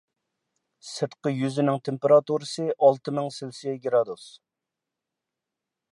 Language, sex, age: Uyghur, male, 40-49